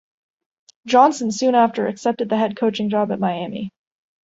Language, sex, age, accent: English, female, 19-29, United States English